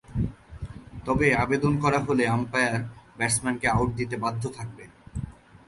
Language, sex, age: Bengali, male, 30-39